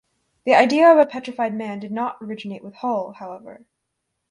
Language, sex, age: English, female, under 19